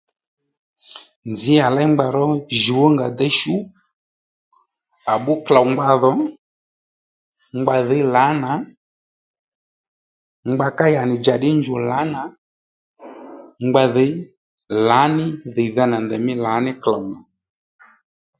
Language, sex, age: Lendu, male, 30-39